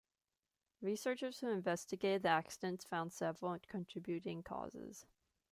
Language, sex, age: English, female, 19-29